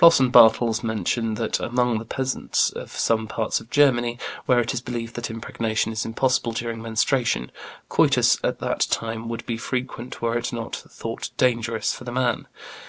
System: none